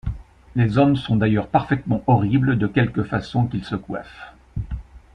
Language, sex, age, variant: French, male, 60-69, Français de métropole